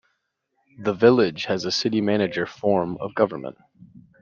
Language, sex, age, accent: English, male, 19-29, United States English